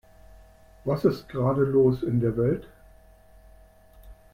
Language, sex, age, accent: German, male, 70-79, Deutschland Deutsch